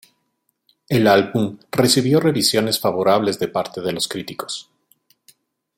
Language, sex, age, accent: Spanish, male, 40-49, Andino-Pacífico: Colombia, Perú, Ecuador, oeste de Bolivia y Venezuela andina